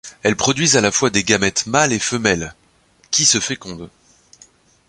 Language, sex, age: French, male, 30-39